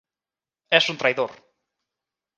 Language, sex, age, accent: Galician, male, 19-29, Atlántico (seseo e gheada)